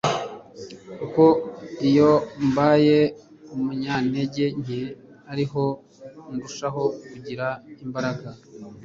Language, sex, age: Kinyarwanda, male, 50-59